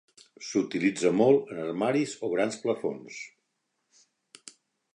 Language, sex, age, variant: Catalan, male, 60-69, Central